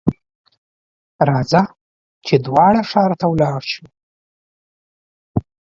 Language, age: Pashto, 19-29